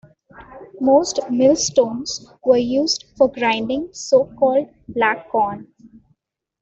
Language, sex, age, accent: English, female, 19-29, India and South Asia (India, Pakistan, Sri Lanka)